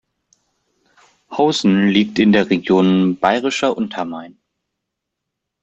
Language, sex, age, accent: German, male, under 19, Deutschland Deutsch